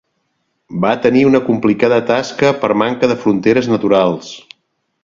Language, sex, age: Catalan, male, 60-69